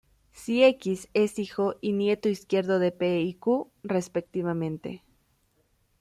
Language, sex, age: Spanish, female, 19-29